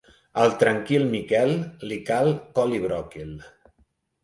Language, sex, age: Catalan, male, 50-59